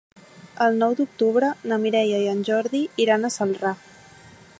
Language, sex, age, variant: Catalan, female, 19-29, Central